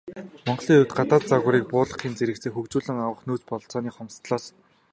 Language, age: Mongolian, 19-29